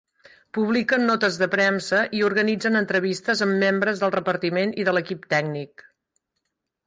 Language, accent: Catalan, Girona